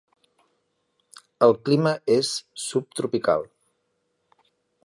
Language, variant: Catalan, Central